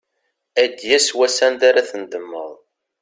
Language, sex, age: Kabyle, male, 30-39